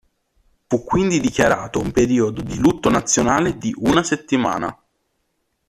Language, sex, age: Italian, male, 19-29